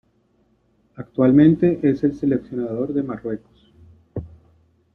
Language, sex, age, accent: Spanish, male, 40-49, Caribe: Cuba, Venezuela, Puerto Rico, República Dominicana, Panamá, Colombia caribeña, México caribeño, Costa del golfo de México